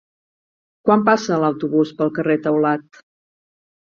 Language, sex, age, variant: Catalan, female, 50-59, Central